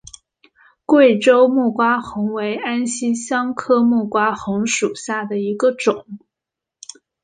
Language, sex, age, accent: Chinese, female, 19-29, 出生地：浙江省